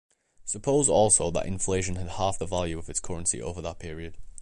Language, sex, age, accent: English, male, under 19, England English